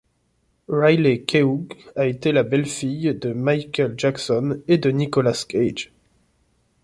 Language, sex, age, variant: French, male, 30-39, Français de métropole